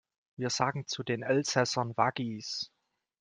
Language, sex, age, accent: German, male, 19-29, Deutschland Deutsch